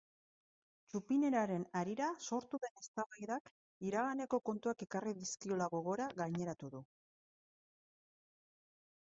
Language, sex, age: Basque, female, 40-49